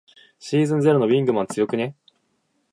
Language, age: Japanese, 19-29